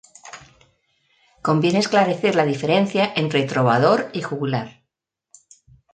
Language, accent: Spanish, España: Centro-Sur peninsular (Madrid, Toledo, Castilla-La Mancha)